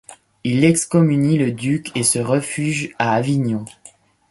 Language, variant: French, Français de métropole